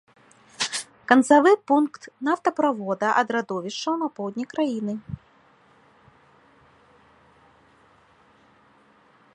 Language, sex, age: Belarusian, female, 19-29